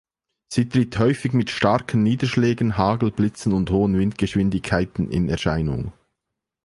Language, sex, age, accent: German, male, 40-49, Schweizerdeutsch